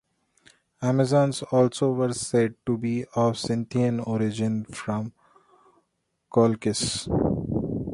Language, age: English, 30-39